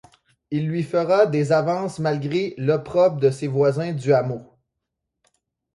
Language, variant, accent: French, Français d'Amérique du Nord, Français du Canada